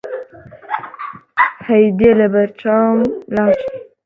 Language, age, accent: Central Kurdish, 19-29, سۆرانی